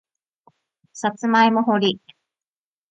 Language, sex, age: Japanese, female, 40-49